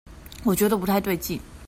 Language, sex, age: Chinese, female, 30-39